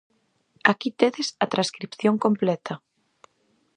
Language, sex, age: Galician, female, 19-29